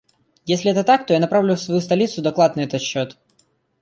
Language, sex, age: Russian, male, under 19